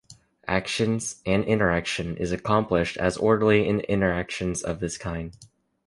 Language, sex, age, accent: English, male, 19-29, United States English